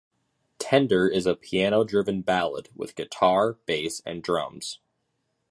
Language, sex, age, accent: English, male, under 19, United States English